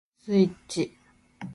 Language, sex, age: English, female, 19-29